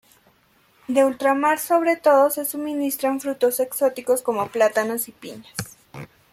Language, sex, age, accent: Spanish, female, 19-29, Andino-Pacífico: Colombia, Perú, Ecuador, oeste de Bolivia y Venezuela andina